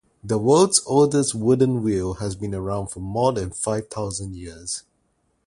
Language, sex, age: English, male, 19-29